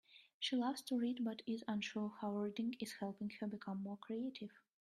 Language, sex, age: English, female, 19-29